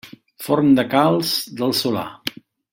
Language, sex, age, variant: Catalan, male, 50-59, Central